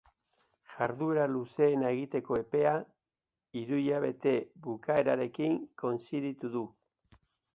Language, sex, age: Basque, male, 60-69